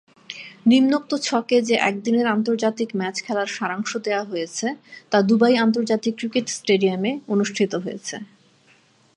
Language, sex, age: Bengali, female, 40-49